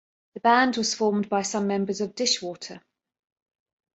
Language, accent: English, England English